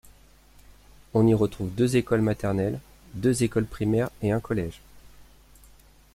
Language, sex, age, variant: French, male, 30-39, Français de métropole